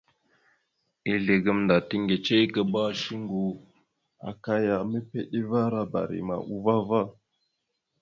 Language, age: Mada (Cameroon), 19-29